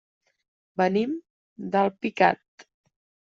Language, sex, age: Catalan, female, 30-39